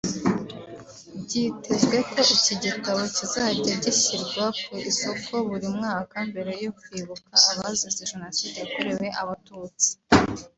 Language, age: Kinyarwanda, 19-29